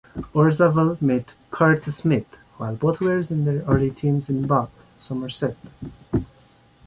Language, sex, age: English, male, 19-29